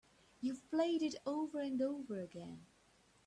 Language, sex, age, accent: English, female, 19-29, England English